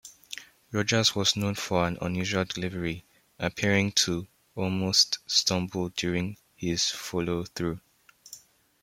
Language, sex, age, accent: English, male, under 19, Southern African (South Africa, Zimbabwe, Namibia)